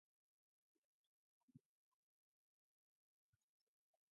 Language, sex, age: English, female, 19-29